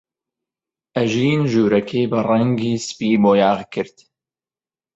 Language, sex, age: Central Kurdish, male, 19-29